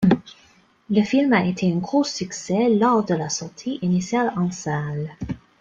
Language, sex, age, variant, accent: French, female, 19-29, Français d'Amérique du Nord, Français du Canada